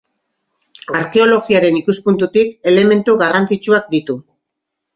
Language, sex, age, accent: Basque, female, 50-59, Mendebalekoa (Araba, Bizkaia, Gipuzkoako mendebaleko herri batzuk)